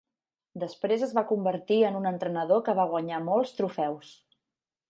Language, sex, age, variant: Catalan, female, 30-39, Central